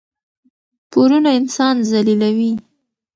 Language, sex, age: Pashto, female, under 19